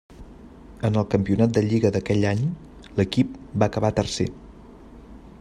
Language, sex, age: Catalan, male, 30-39